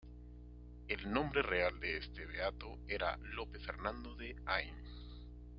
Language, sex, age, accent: Spanish, male, 30-39, Andino-Pacífico: Colombia, Perú, Ecuador, oeste de Bolivia y Venezuela andina